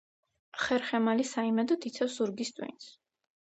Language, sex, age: Georgian, female, under 19